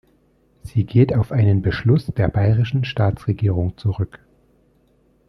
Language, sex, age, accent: German, male, 30-39, Deutschland Deutsch